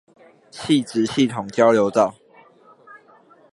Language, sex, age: Chinese, male, under 19